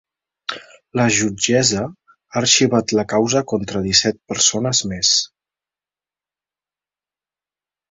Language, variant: Catalan, Central